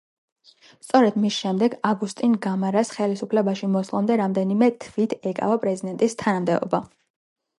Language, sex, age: Georgian, female, 19-29